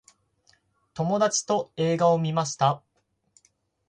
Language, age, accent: Japanese, 19-29, 標準語